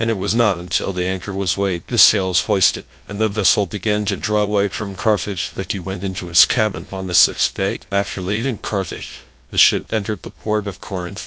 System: TTS, GlowTTS